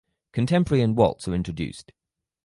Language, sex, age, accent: English, male, 19-29, England English